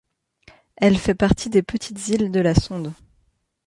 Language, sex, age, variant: French, female, 19-29, Français de métropole